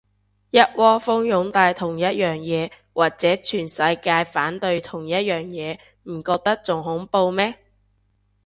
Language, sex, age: Cantonese, female, 19-29